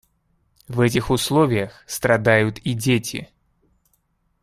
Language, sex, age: Russian, male, 19-29